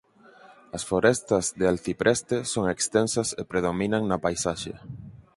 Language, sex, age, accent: Galician, male, 19-29, Central (gheada)